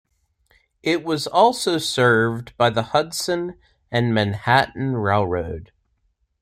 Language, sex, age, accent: English, male, 40-49, United States English